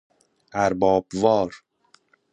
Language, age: Persian, 30-39